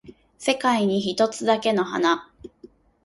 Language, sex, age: Japanese, female, 19-29